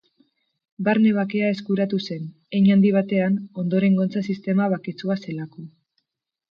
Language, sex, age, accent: Basque, female, 19-29, Mendebalekoa (Araba, Bizkaia, Gipuzkoako mendebaleko herri batzuk)